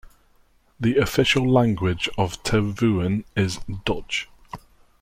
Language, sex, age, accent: English, male, 30-39, England English